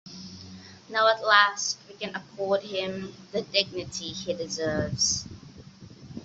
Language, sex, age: English, female, 19-29